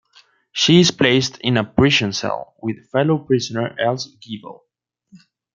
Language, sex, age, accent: English, male, 19-29, United States English